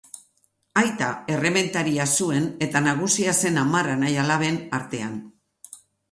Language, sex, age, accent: Basque, female, 60-69, Mendebalekoa (Araba, Bizkaia, Gipuzkoako mendebaleko herri batzuk)